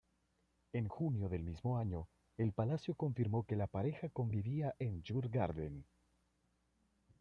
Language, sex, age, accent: Spanish, male, 19-29, América central